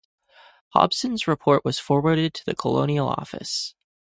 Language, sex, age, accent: English, male, 19-29, United States English